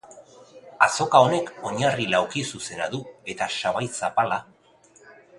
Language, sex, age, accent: Basque, male, 40-49, Mendebalekoa (Araba, Bizkaia, Gipuzkoako mendebaleko herri batzuk)